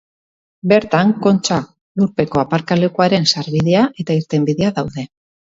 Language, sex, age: Basque, female, 40-49